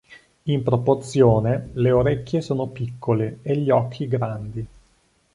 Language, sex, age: Italian, male, 40-49